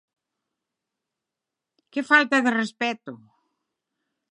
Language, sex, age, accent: Galician, male, 19-29, Central (gheada)